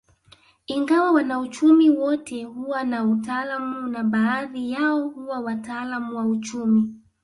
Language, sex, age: Swahili, female, 19-29